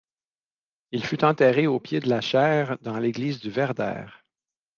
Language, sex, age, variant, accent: French, male, 50-59, Français d'Amérique du Nord, Français du Canada